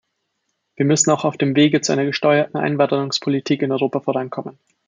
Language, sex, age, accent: German, male, 19-29, Österreichisches Deutsch